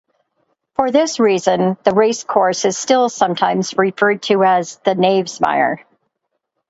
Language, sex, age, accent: English, female, 60-69, United States English